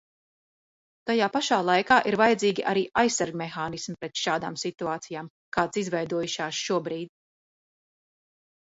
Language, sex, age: Latvian, female, 40-49